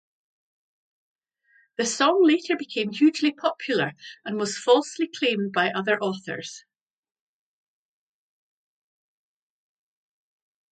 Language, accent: English, Scottish English